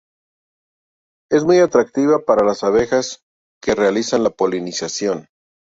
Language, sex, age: Spanish, male, 50-59